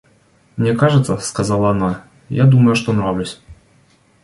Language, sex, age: Russian, male, 30-39